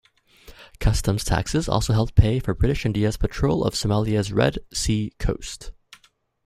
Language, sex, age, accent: English, male, 19-29, Canadian English